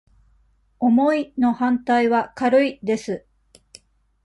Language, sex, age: Japanese, female, 40-49